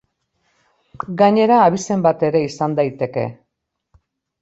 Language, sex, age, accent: Basque, female, 60-69, Mendebalekoa (Araba, Bizkaia, Gipuzkoako mendebaleko herri batzuk)